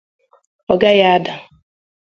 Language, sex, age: Igbo, female, under 19